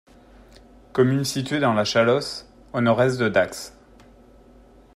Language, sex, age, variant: French, male, 30-39, Français de métropole